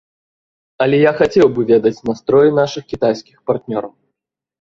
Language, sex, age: Belarusian, male, 30-39